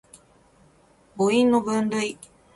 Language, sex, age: Japanese, female, 30-39